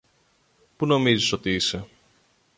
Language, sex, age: Greek, male, 30-39